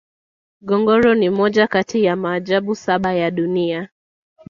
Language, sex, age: Swahili, female, 19-29